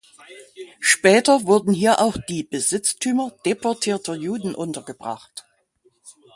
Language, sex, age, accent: German, female, 60-69, Deutschland Deutsch